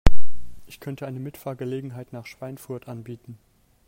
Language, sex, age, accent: German, male, 19-29, Deutschland Deutsch